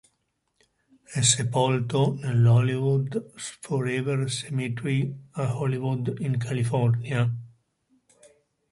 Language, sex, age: Italian, male, 70-79